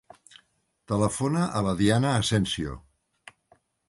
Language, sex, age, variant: Catalan, male, 70-79, Central